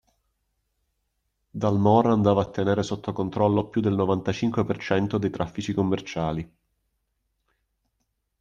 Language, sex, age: Italian, male, 30-39